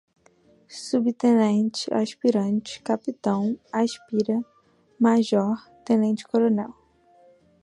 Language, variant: Portuguese, Portuguese (Brasil)